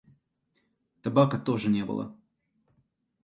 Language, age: Russian, 19-29